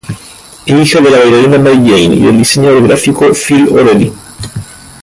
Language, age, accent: Spanish, 19-29, España: Islas Canarias